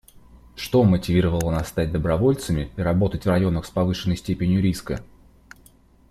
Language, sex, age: Russian, male, 19-29